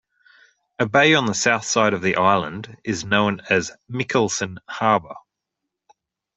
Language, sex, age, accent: English, male, 40-49, Australian English